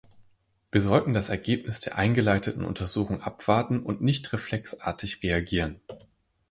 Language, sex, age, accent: German, male, 19-29, Deutschland Deutsch